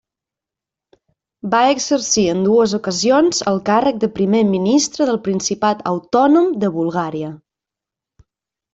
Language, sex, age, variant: Catalan, female, 19-29, Nord-Occidental